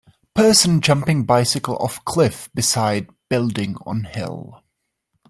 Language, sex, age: English, male, 30-39